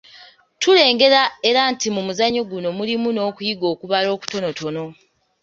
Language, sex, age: Ganda, female, 19-29